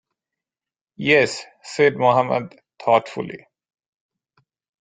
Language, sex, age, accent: English, male, 40-49, India and South Asia (India, Pakistan, Sri Lanka)